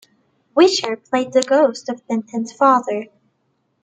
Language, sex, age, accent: English, female, 19-29, United States English